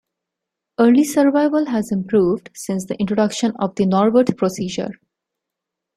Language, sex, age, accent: English, female, 30-39, India and South Asia (India, Pakistan, Sri Lanka)